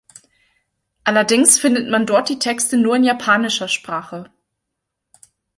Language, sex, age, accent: German, female, 19-29, Deutschland Deutsch